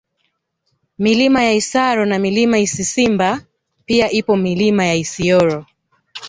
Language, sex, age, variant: Swahili, female, 19-29, Kiswahili Sanifu (EA)